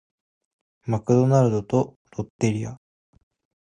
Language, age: Japanese, 19-29